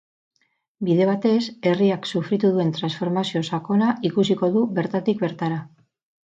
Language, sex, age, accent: Basque, female, 50-59, Mendebalekoa (Araba, Bizkaia, Gipuzkoako mendebaleko herri batzuk)